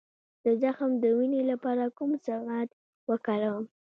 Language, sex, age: Pashto, female, under 19